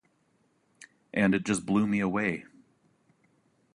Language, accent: English, United States English